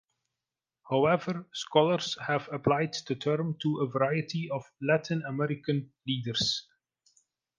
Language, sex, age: English, male, 40-49